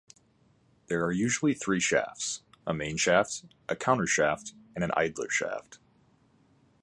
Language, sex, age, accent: English, male, 19-29, United States English